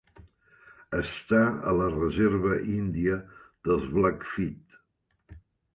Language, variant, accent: Catalan, Central, balear